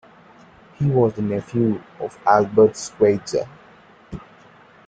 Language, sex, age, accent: English, male, 19-29, India and South Asia (India, Pakistan, Sri Lanka)